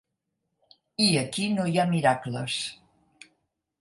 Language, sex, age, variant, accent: Catalan, female, 70-79, Central, central